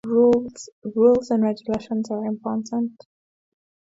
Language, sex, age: English, female, 19-29